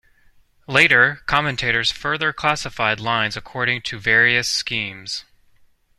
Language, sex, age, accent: English, male, 30-39, United States English